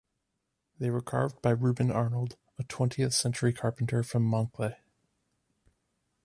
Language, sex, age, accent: English, male, 30-39, United States English